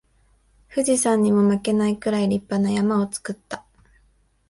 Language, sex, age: Japanese, female, 19-29